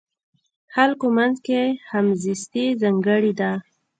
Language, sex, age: Pashto, female, 19-29